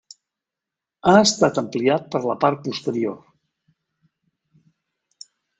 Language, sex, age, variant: Catalan, male, 60-69, Central